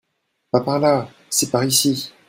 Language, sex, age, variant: French, male, 40-49, Français de métropole